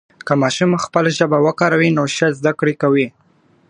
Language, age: Pashto, 19-29